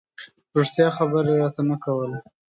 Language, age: Pashto, 19-29